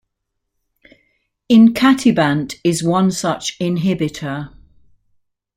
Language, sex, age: English, female, 60-69